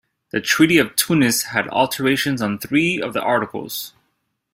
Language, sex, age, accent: English, male, 30-39, United States English